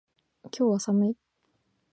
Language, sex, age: Japanese, female, 19-29